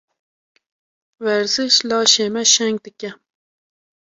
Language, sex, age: Kurdish, female, 19-29